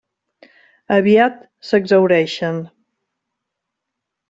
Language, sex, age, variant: Catalan, female, 50-59, Central